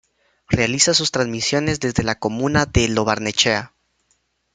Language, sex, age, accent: Spanish, male, 19-29, América central